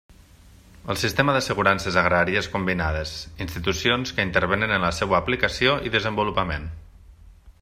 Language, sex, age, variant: Catalan, male, 30-39, Nord-Occidental